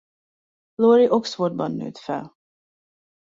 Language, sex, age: Hungarian, female, 19-29